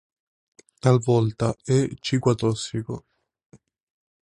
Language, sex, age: Italian, male, 19-29